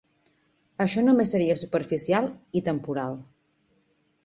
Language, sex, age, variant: Catalan, female, 40-49, Central